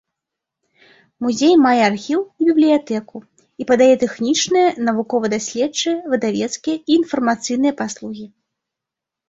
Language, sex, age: Belarusian, female, 30-39